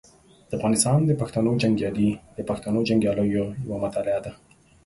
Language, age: Pashto, 30-39